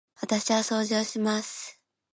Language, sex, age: Japanese, female, under 19